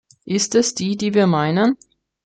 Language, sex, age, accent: German, female, 19-29, Österreichisches Deutsch